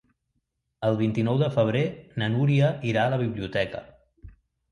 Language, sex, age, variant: Catalan, male, 40-49, Central